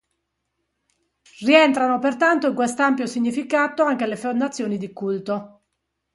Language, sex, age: Italian, female, 50-59